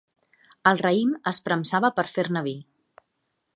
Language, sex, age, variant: Catalan, female, 40-49, Central